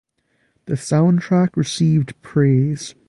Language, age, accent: English, 19-29, United States English